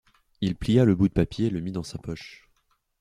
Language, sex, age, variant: French, male, 19-29, Français de métropole